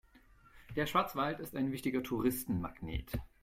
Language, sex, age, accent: German, male, 30-39, Deutschland Deutsch